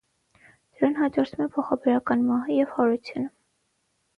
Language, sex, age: Armenian, female, under 19